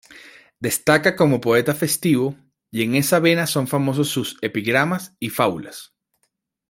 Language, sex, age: Spanish, male, 19-29